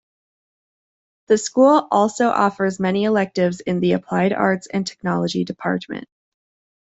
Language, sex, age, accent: English, female, 30-39, United States English